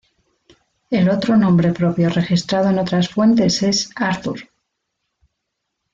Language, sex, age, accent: Spanish, female, 40-49, España: Norte peninsular (Asturias, Castilla y León, Cantabria, País Vasco, Navarra, Aragón, La Rioja, Guadalajara, Cuenca)